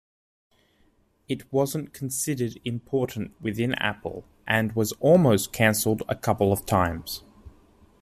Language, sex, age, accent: English, male, 19-29, Australian English